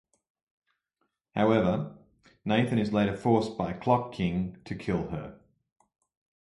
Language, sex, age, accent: English, male, 50-59, Australian English